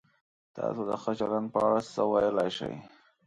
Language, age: Pashto, 30-39